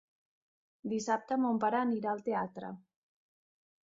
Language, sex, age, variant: Catalan, female, 30-39, Central